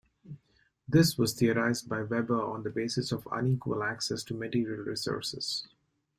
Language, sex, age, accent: English, male, 40-49, India and South Asia (India, Pakistan, Sri Lanka)